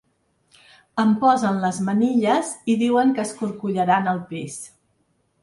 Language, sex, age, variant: Catalan, female, 60-69, Central